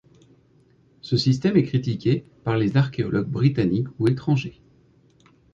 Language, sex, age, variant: French, male, 30-39, Français de métropole